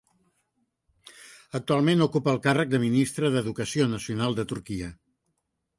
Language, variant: Catalan, Central